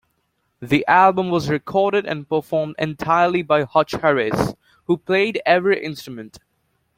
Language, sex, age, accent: English, male, 19-29, United States English